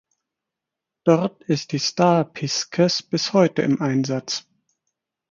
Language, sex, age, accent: German, male, 30-39, Deutschland Deutsch